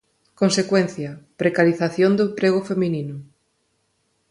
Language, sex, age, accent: Galician, female, 40-49, Neofalante